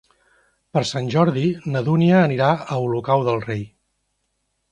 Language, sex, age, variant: Catalan, male, 50-59, Central